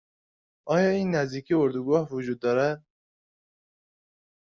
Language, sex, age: Persian, male, under 19